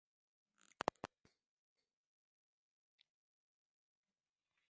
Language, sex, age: Swahili, female, 19-29